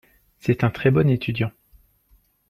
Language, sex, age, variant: French, male, 30-39, Français de métropole